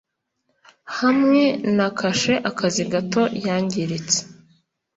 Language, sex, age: Kinyarwanda, female, 30-39